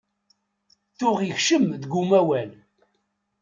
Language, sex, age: Kabyle, male, 60-69